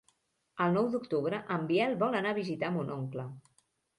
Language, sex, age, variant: Catalan, female, 50-59, Central